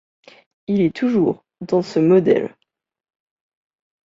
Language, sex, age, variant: French, female, 19-29, Français de métropole